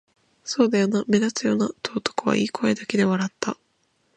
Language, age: Japanese, under 19